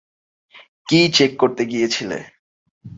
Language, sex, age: Bengali, male, 19-29